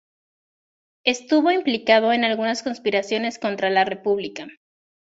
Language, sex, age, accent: Spanish, female, 19-29, México